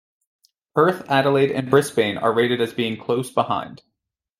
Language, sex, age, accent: English, male, 19-29, United States English